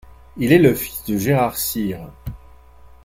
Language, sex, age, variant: French, male, 40-49, Français de métropole